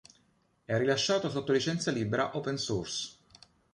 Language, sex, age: Italian, male, 40-49